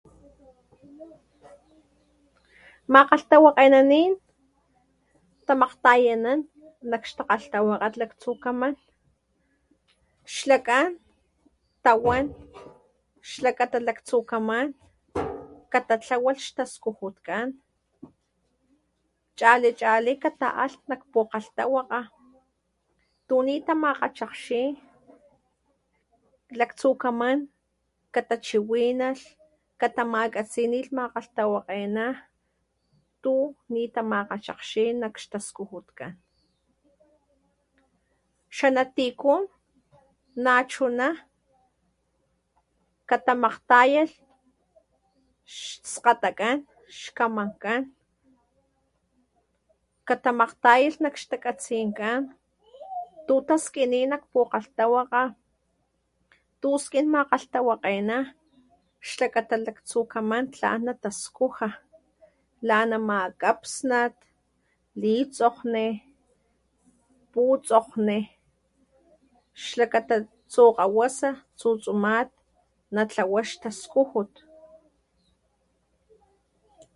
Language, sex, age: Papantla Totonac, female, 40-49